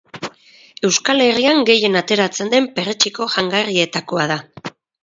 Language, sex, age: Basque, female, 40-49